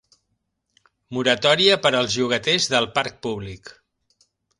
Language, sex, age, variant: Catalan, male, 50-59, Central